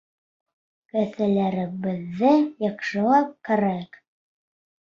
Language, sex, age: Bashkir, male, under 19